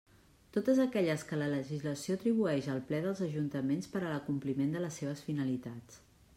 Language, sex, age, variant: Catalan, female, 40-49, Central